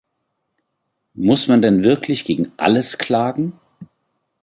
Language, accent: German, Deutschland Deutsch